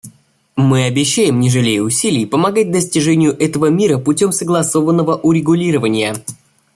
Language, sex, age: Russian, male, under 19